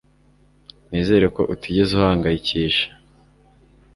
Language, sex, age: Kinyarwanda, male, 19-29